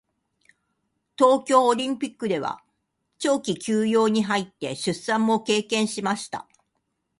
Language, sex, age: Japanese, female, 60-69